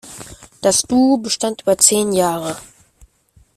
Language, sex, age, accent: German, male, under 19, Deutschland Deutsch